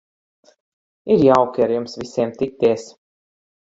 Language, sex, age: Latvian, female, 30-39